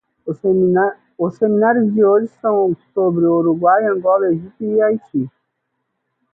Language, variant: Portuguese, Portuguese (Brasil)